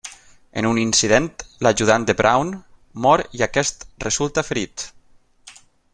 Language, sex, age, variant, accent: Catalan, male, 30-39, Valencià meridional, central; valencià